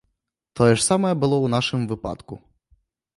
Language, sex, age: Belarusian, male, 19-29